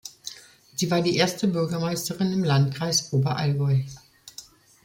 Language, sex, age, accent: German, female, 50-59, Deutschland Deutsch